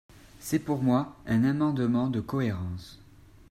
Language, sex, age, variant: French, male, 19-29, Français de métropole